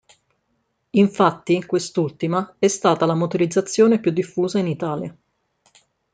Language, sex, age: Italian, female, 30-39